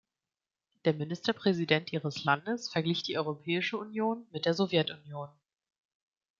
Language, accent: German, Deutschland Deutsch